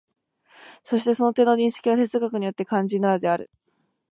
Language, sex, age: Japanese, female, 19-29